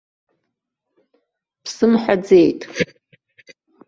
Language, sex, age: Abkhazian, female, 60-69